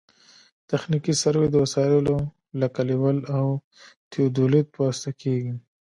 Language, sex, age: Pashto, female, 19-29